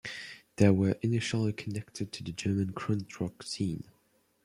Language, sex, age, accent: English, male, under 19, United States English